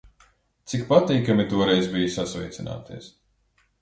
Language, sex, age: Latvian, male, 30-39